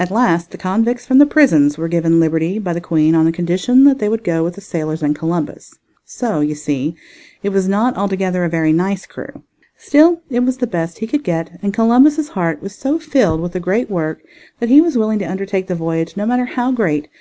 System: none